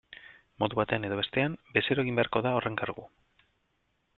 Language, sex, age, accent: Basque, male, 30-39, Mendebalekoa (Araba, Bizkaia, Gipuzkoako mendebaleko herri batzuk)